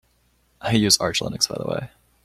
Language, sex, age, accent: English, male, 19-29, United States English